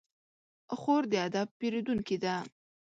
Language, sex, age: Pashto, female, 19-29